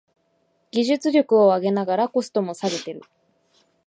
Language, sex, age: Japanese, female, under 19